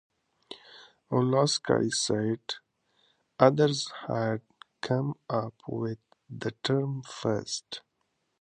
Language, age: English, 30-39